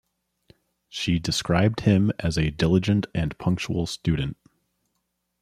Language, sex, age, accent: English, male, 30-39, United States English